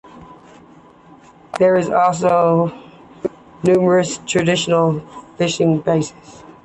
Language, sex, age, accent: English, female, 30-39, United States English